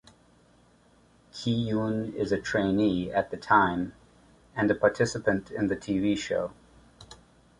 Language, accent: English, England English